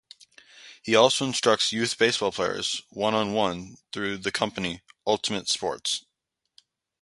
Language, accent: English, United States English